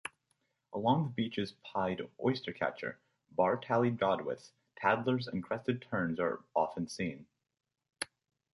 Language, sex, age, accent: English, male, under 19, United States English